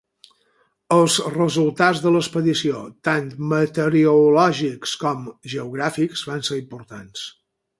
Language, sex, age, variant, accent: Catalan, male, 50-59, Balear, menorquí